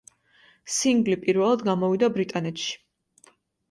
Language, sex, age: Georgian, female, 19-29